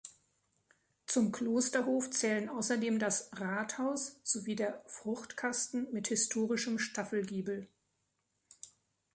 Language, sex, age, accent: German, female, 60-69, Deutschland Deutsch